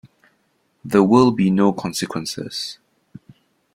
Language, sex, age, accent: English, male, 19-29, Singaporean English